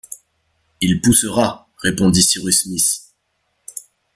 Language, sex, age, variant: French, male, 19-29, Français de métropole